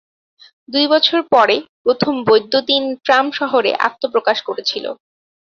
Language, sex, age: Bengali, female, 19-29